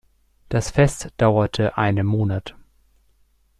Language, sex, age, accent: German, male, 30-39, Deutschland Deutsch